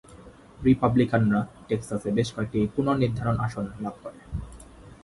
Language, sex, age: Bengali, male, 19-29